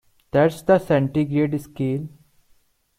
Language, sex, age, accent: English, male, 19-29, India and South Asia (India, Pakistan, Sri Lanka)